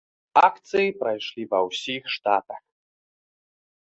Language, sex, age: Belarusian, male, 19-29